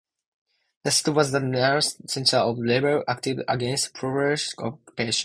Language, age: English, 19-29